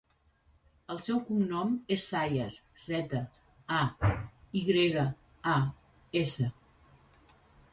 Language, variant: Catalan, Central